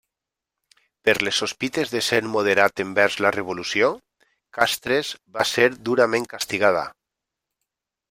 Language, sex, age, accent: Catalan, male, 40-49, valencià